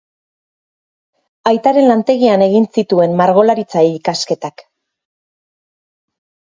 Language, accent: Basque, Erdialdekoa edo Nafarra (Gipuzkoa, Nafarroa)